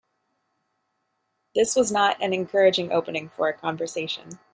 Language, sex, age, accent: English, female, 30-39, United States English